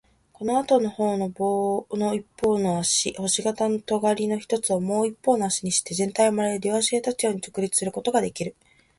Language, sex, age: Japanese, female, 19-29